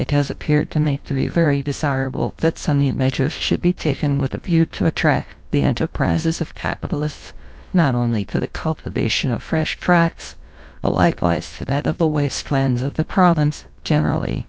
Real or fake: fake